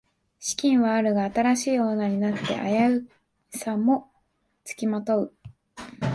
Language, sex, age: Japanese, female, 19-29